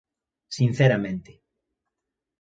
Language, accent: Galician, Central (gheada)